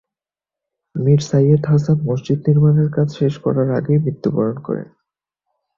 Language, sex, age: Bengali, male, 19-29